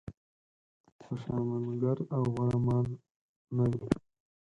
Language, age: Pashto, 19-29